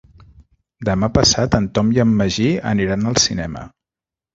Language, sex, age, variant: Catalan, male, 40-49, Central